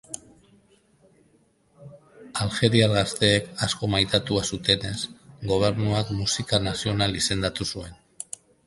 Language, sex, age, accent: Basque, male, 50-59, Mendebalekoa (Araba, Bizkaia, Gipuzkoako mendebaleko herri batzuk)